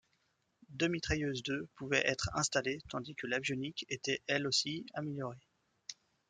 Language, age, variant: French, 19-29, Français de métropole